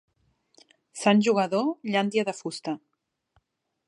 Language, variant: Catalan, Central